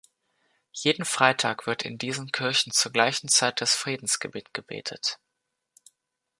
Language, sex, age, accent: German, male, 19-29, Deutschland Deutsch